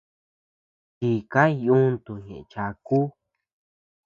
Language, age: Tepeuxila Cuicatec, under 19